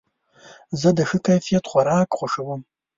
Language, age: Pashto, 30-39